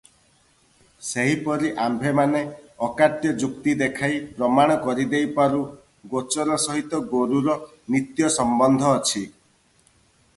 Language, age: Odia, 30-39